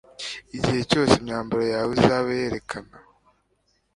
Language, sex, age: Kinyarwanda, male, under 19